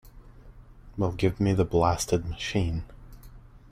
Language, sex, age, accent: English, male, under 19, United States English